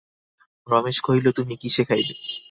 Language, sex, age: Bengali, male, 19-29